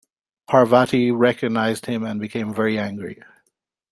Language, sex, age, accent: English, male, 50-59, Irish English